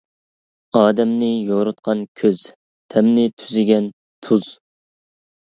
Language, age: Uyghur, 19-29